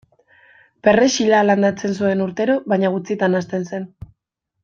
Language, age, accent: Basque, 19-29, Mendebalekoa (Araba, Bizkaia, Gipuzkoako mendebaleko herri batzuk)